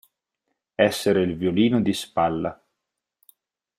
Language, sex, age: Italian, male, 19-29